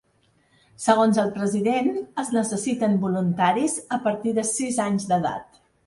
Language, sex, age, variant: Catalan, female, 60-69, Central